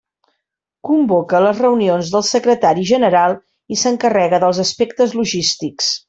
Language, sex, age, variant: Catalan, female, 50-59, Central